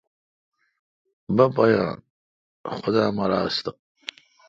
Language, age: Kalkoti, 50-59